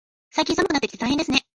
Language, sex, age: Japanese, female, 30-39